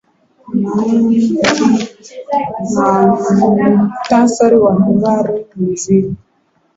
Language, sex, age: Swahili, female, 19-29